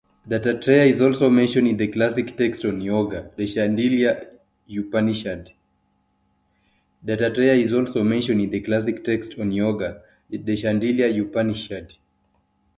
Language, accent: English, Kenyan English